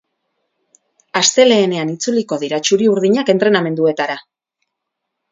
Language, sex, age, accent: Basque, female, 40-49, Erdialdekoa edo Nafarra (Gipuzkoa, Nafarroa)